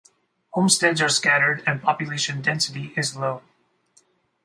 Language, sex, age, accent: English, male, 40-49, United States English